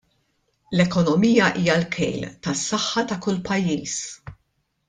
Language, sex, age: Maltese, female, 50-59